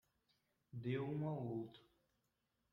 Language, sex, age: Portuguese, male, 19-29